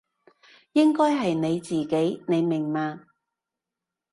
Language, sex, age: Cantonese, female, 30-39